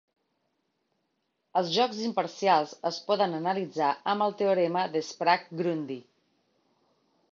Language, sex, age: Catalan, female, 40-49